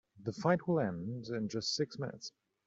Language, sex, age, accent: English, male, 19-29, England English